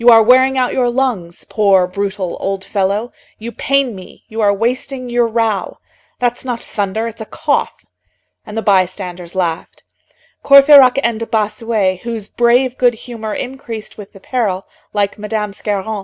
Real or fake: real